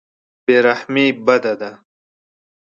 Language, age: Pashto, 19-29